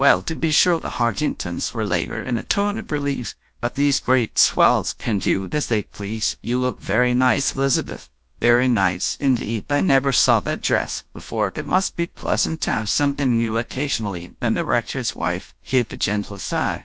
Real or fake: fake